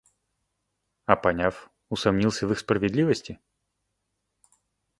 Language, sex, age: Russian, male, 30-39